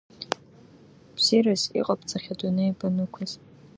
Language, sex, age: Abkhazian, female, under 19